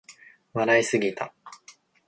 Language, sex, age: Japanese, male, 19-29